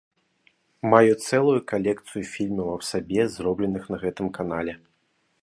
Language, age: Belarusian, 19-29